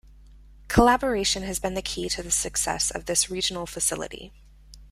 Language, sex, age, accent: English, female, 30-39, United States English